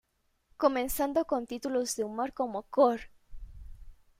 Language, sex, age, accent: Spanish, female, 19-29, México